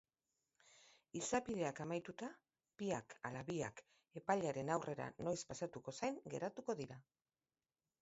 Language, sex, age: Basque, female, 50-59